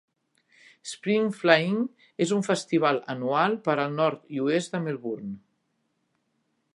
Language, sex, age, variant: Catalan, female, 50-59, Central